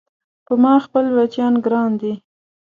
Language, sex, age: Pashto, female, 19-29